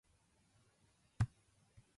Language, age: Japanese, 19-29